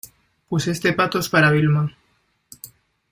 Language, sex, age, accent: Spanish, male, 19-29, España: Centro-Sur peninsular (Madrid, Toledo, Castilla-La Mancha)